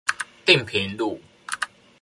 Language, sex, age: Chinese, male, under 19